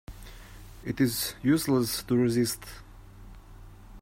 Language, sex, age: English, male, 30-39